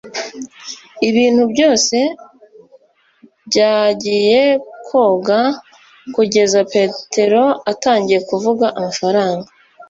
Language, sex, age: Kinyarwanda, female, 19-29